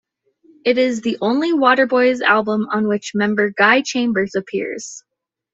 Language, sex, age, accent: English, female, 19-29, United States English